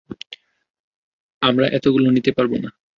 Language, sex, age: Bengali, male, 19-29